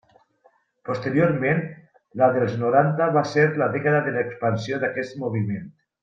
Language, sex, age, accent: Catalan, male, 40-49, valencià